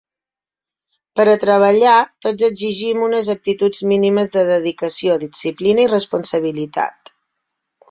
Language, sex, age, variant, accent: Catalan, female, 40-49, Balear, mallorquí; Palma